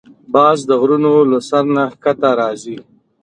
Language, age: Pashto, 40-49